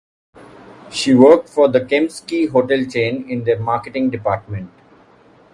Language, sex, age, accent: English, male, 30-39, India and South Asia (India, Pakistan, Sri Lanka)